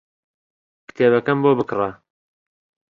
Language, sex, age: Central Kurdish, male, 30-39